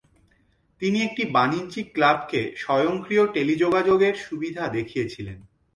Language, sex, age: Bengali, male, 30-39